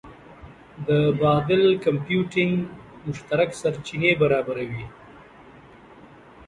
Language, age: Pashto, 40-49